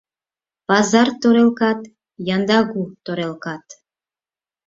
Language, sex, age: Mari, female, 40-49